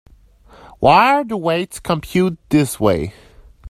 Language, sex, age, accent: English, male, 19-29, Canadian English